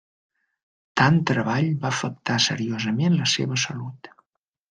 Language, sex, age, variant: Catalan, male, 40-49, Central